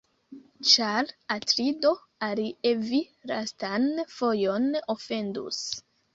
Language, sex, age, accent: Esperanto, female, 19-29, Internacia